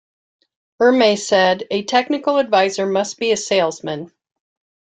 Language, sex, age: English, female, 60-69